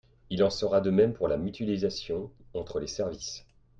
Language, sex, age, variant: French, male, 30-39, Français de métropole